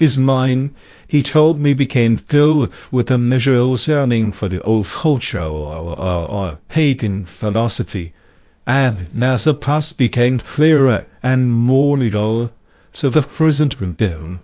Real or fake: fake